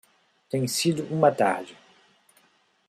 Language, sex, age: Portuguese, male, 40-49